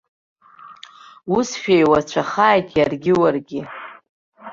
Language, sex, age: Abkhazian, female, 40-49